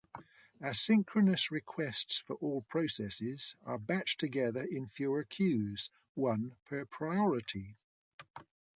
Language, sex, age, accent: English, male, 70-79, England English